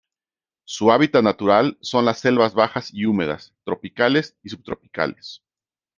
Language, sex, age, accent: Spanish, male, 40-49, México